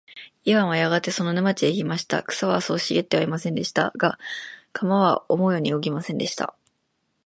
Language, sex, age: Japanese, female, 19-29